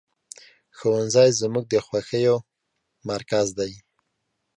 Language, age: Pashto, 19-29